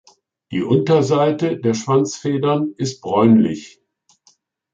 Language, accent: German, Deutschland Deutsch